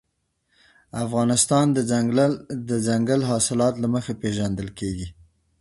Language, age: Pashto, 30-39